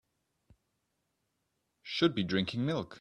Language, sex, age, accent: English, male, 19-29, England English